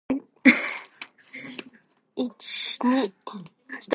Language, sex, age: English, female, under 19